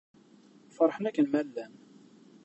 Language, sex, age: Kabyle, male, 30-39